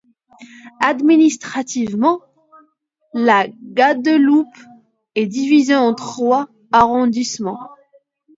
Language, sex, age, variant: French, female, under 19, Français de métropole